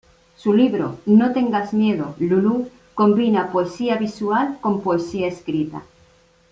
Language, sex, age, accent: Spanish, female, 50-59, España: Centro-Sur peninsular (Madrid, Toledo, Castilla-La Mancha)